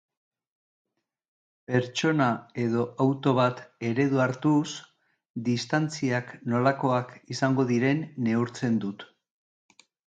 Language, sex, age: Basque, male, 60-69